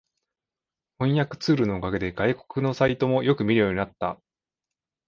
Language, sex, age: Japanese, male, 30-39